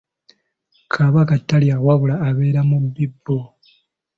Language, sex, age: Ganda, male, 19-29